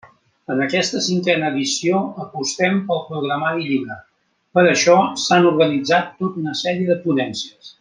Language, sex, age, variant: Catalan, male, 60-69, Central